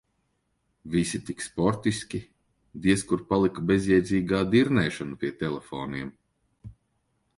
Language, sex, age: Latvian, male, 40-49